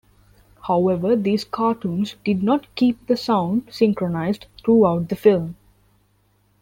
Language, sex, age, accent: English, female, 19-29, India and South Asia (India, Pakistan, Sri Lanka)